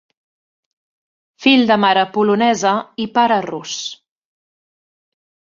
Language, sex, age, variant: Catalan, female, 40-49, Central